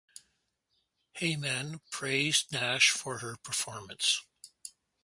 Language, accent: English, Canadian English